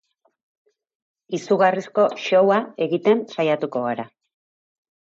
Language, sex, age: Basque, female, 40-49